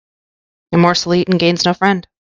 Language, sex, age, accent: English, female, 19-29, United States English